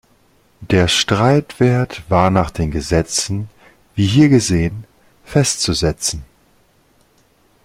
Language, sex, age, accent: German, male, 40-49, Deutschland Deutsch